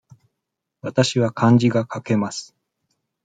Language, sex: Japanese, male